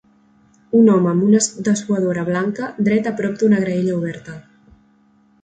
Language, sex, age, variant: Catalan, female, 19-29, Central